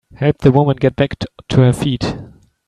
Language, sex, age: English, male, 19-29